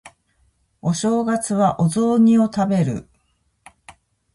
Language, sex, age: Japanese, female, 40-49